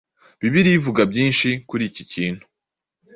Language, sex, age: Kinyarwanda, male, 19-29